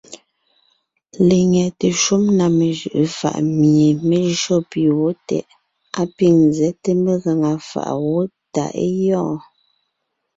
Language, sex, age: Ngiemboon, female, 30-39